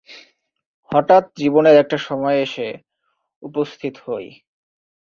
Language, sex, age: Bengali, male, 19-29